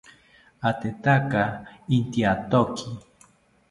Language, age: South Ucayali Ashéninka, 40-49